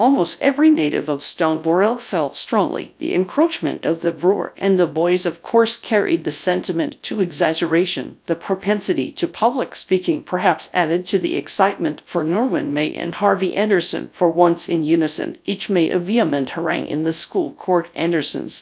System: TTS, GradTTS